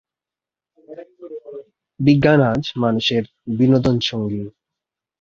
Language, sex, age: Bengali, male, 19-29